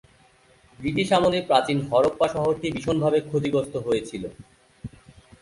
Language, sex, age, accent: Bengali, male, 19-29, Native